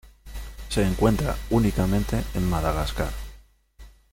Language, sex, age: Spanish, male, 40-49